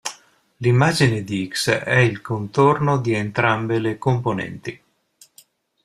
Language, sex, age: Italian, male, 60-69